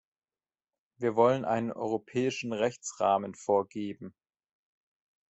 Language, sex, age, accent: German, male, 30-39, Deutschland Deutsch